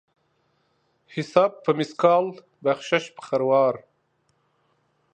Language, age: Pashto, 40-49